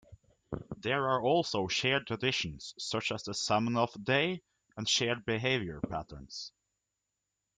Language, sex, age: English, male, 19-29